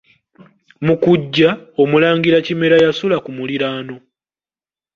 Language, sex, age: Ganda, male, 19-29